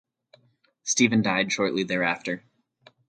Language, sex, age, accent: English, male, 30-39, United States English